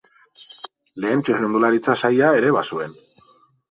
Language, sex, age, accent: Basque, male, 30-39, Mendebalekoa (Araba, Bizkaia, Gipuzkoako mendebaleko herri batzuk)